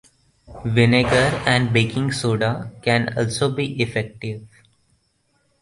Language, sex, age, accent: English, male, under 19, India and South Asia (India, Pakistan, Sri Lanka)